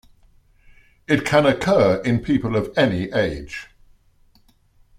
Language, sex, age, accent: English, male, 70-79, England English